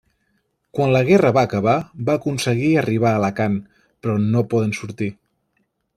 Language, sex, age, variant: Catalan, male, 19-29, Central